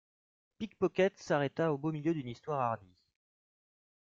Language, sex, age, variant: French, male, 30-39, Français de métropole